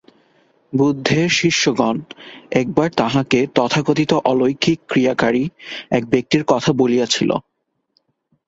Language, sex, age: Bengali, male, 19-29